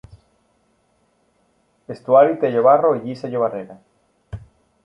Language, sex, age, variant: Catalan, male, 19-29, Nord-Occidental